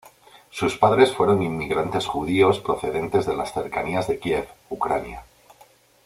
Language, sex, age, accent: Spanish, male, 40-49, España: Norte peninsular (Asturias, Castilla y León, Cantabria, País Vasco, Navarra, Aragón, La Rioja, Guadalajara, Cuenca)